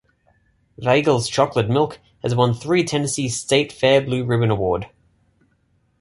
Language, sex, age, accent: English, male, 19-29, Australian English